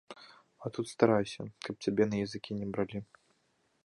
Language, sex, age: Belarusian, male, 19-29